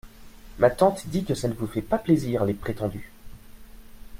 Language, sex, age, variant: French, male, 19-29, Français de métropole